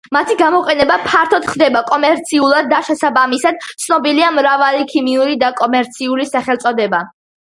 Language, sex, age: Georgian, female, under 19